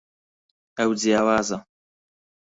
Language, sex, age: Central Kurdish, male, 19-29